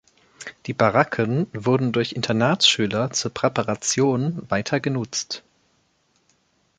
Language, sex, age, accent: German, male, 19-29, Deutschland Deutsch